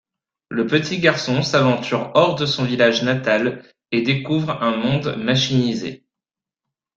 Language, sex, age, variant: French, male, 19-29, Français de métropole